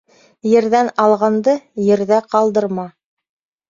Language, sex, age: Bashkir, female, 30-39